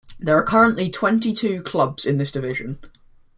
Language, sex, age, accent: English, male, under 19, England English